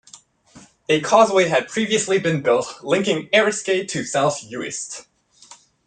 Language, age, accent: English, 19-29, United States English